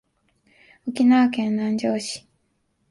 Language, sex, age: Japanese, female, 19-29